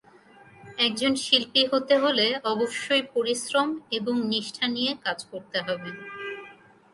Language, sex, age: Bengali, female, 19-29